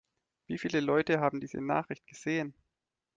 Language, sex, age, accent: German, male, 30-39, Deutschland Deutsch